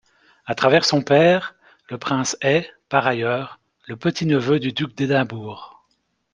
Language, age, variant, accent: French, 30-39, Français d'Europe, Français de Belgique